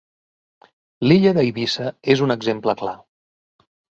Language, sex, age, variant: Catalan, male, 40-49, Central